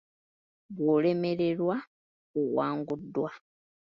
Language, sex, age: Ganda, female, 30-39